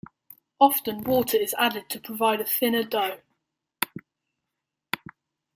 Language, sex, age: English, male, under 19